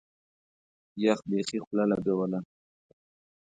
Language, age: Pashto, 30-39